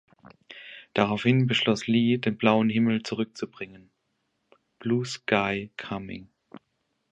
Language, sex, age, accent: German, male, 30-39, Deutschland Deutsch